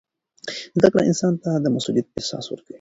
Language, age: Pashto, 19-29